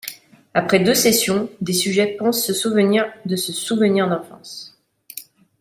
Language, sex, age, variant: French, female, 30-39, Français de métropole